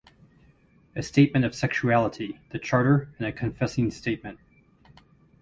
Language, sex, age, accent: English, male, 40-49, United States English